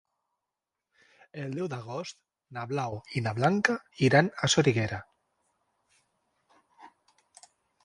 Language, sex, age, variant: Catalan, male, 40-49, Central